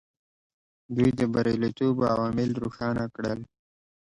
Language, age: Pashto, 19-29